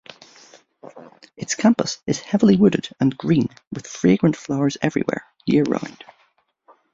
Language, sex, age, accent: English, male, 30-39, Irish English